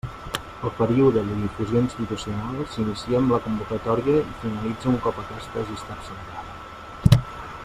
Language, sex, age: Catalan, male, 19-29